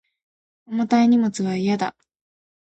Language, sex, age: Japanese, female, 19-29